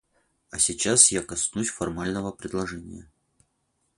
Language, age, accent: Russian, 19-29, Русский